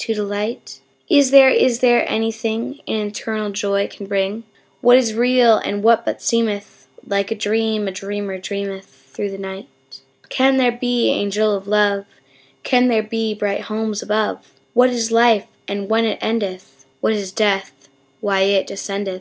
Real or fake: real